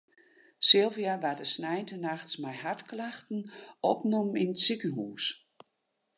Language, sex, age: Western Frisian, female, 60-69